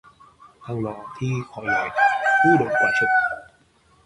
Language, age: Vietnamese, 19-29